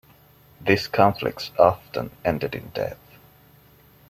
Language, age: English, 19-29